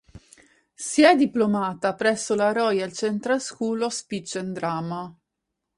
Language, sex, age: Italian, female, 30-39